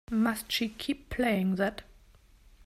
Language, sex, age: English, female, 19-29